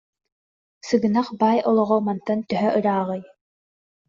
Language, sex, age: Yakut, female, under 19